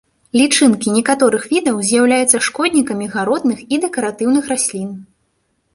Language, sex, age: Belarusian, female, 19-29